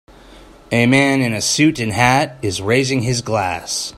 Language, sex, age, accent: English, male, 40-49, Canadian English